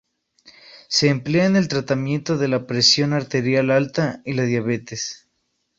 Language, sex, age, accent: Spanish, male, 19-29, México